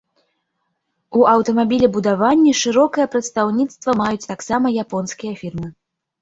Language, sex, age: Belarusian, female, 19-29